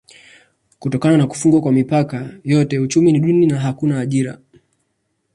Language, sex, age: Swahili, male, 19-29